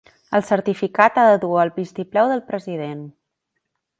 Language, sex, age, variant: Catalan, female, 19-29, Central